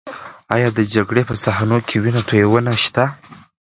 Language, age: Pashto, 19-29